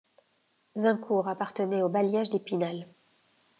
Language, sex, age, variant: French, female, 50-59, Français de métropole